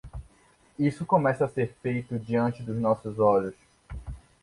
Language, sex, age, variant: Portuguese, male, 30-39, Portuguese (Brasil)